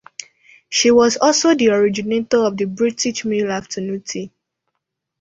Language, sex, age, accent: English, female, under 19, Southern African (South Africa, Zimbabwe, Namibia)